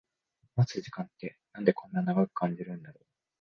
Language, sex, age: Japanese, male, 19-29